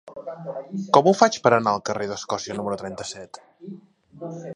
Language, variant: Catalan, Nord-Occidental